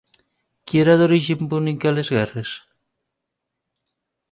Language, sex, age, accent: Catalan, female, 40-49, valencià